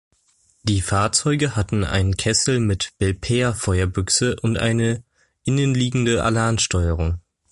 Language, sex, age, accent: German, male, under 19, Deutschland Deutsch